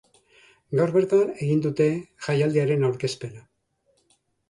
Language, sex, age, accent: Basque, male, 50-59, Mendebalekoa (Araba, Bizkaia, Gipuzkoako mendebaleko herri batzuk)